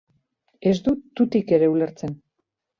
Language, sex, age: Basque, female, 40-49